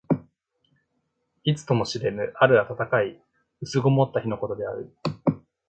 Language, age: Japanese, 19-29